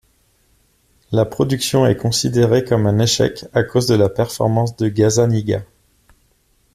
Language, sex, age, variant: French, male, 30-39, Français de métropole